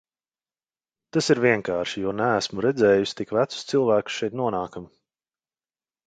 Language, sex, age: Latvian, male, 30-39